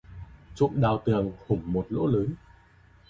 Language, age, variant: Vietnamese, 19-29, Hà Nội